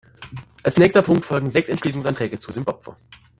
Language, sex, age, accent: German, male, under 19, Deutschland Deutsch